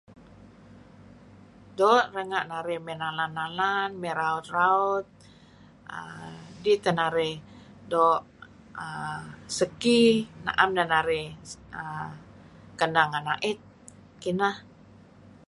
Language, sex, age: Kelabit, female, 60-69